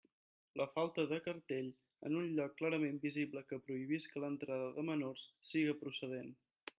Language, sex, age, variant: Catalan, male, 19-29, Central